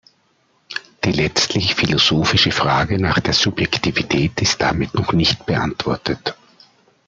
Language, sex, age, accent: German, male, 40-49, Österreichisches Deutsch